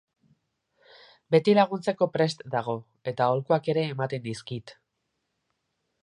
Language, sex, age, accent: Basque, male, 19-29, Erdialdekoa edo Nafarra (Gipuzkoa, Nafarroa)